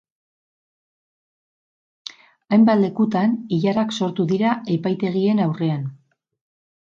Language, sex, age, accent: Basque, female, 50-59, Mendebalekoa (Araba, Bizkaia, Gipuzkoako mendebaleko herri batzuk)